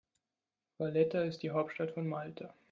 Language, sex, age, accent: German, male, 19-29, Deutschland Deutsch